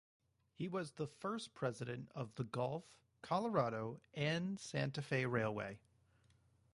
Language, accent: English, United States English